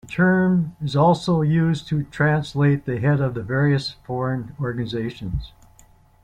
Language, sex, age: English, male, 70-79